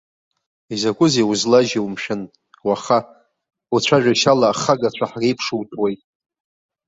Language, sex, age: Abkhazian, male, 40-49